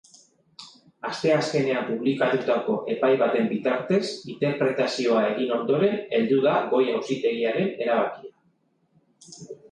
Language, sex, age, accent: Basque, male, 40-49, Mendebalekoa (Araba, Bizkaia, Gipuzkoako mendebaleko herri batzuk)